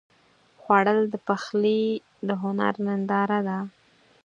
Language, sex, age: Pashto, female, 30-39